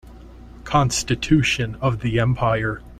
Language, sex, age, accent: English, male, 19-29, United States English